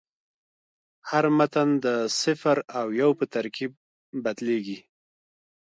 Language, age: Pashto, 30-39